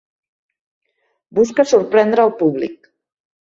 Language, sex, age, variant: Catalan, female, 40-49, Central